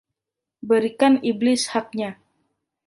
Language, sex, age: Indonesian, female, 19-29